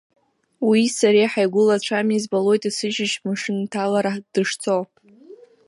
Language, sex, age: Abkhazian, female, under 19